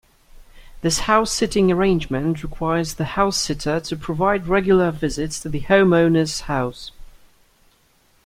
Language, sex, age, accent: English, male, 19-29, England English